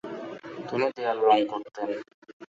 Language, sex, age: Bengali, male, 19-29